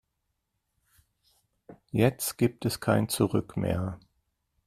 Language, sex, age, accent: German, male, 50-59, Deutschland Deutsch